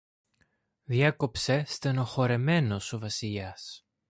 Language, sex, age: Greek, male, 19-29